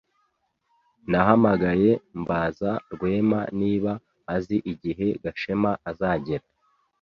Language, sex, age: Kinyarwanda, male, 19-29